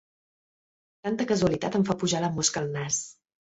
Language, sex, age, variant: Catalan, female, 19-29, Central